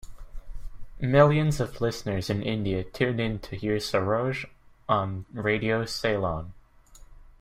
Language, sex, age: English, male, under 19